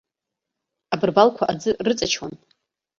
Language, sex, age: Abkhazian, female, 30-39